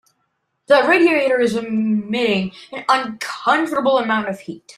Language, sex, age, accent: English, male, under 19, United States English